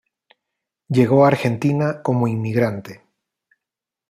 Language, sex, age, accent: Spanish, male, 40-49, España: Islas Canarias